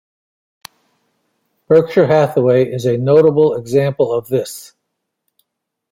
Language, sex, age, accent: English, male, 70-79, United States English